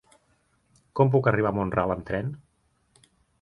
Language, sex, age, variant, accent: Catalan, male, 30-39, Central, tarragoní